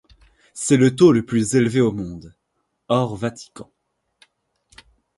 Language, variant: French, Français de métropole